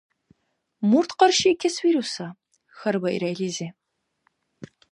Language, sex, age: Dargwa, female, 19-29